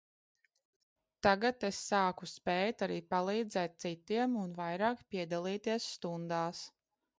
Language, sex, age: Latvian, female, 30-39